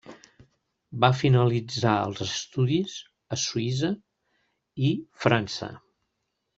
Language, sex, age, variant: Catalan, male, 60-69, Central